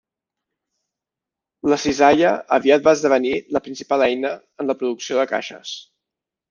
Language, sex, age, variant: Catalan, male, 30-39, Balear